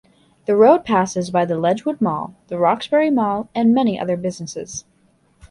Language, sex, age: English, female, 19-29